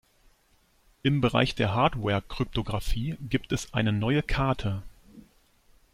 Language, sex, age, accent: German, male, 30-39, Deutschland Deutsch